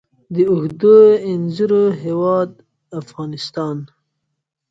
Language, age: Pashto, 19-29